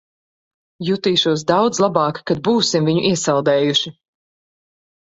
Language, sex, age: Latvian, female, 40-49